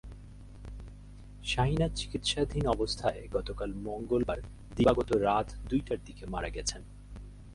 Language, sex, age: Bengali, male, 40-49